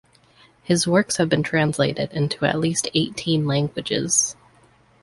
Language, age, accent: English, 19-29, United States English